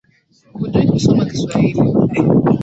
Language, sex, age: Swahili, female, 19-29